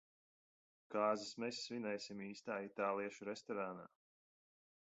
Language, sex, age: Latvian, male, 30-39